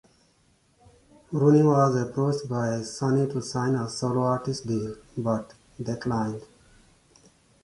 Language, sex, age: English, male, 40-49